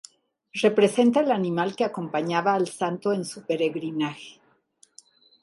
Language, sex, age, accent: Spanish, female, 60-69, México